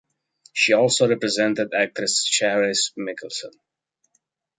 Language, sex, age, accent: English, male, 30-39, Australian English